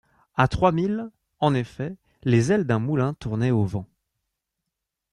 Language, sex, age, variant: French, male, 19-29, Français de métropole